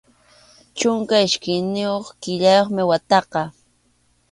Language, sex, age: Arequipa-La Unión Quechua, female, 30-39